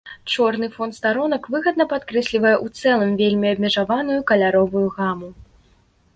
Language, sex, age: Belarusian, female, under 19